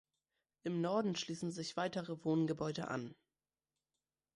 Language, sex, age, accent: German, male, under 19, Deutschland Deutsch